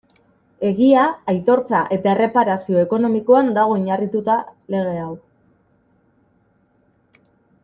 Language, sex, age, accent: Basque, female, 30-39, Mendebalekoa (Araba, Bizkaia, Gipuzkoako mendebaleko herri batzuk)